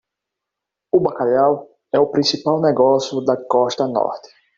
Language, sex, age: Portuguese, male, 30-39